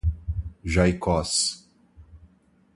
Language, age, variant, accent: Portuguese, 19-29, Portuguese (Brasil), Mineiro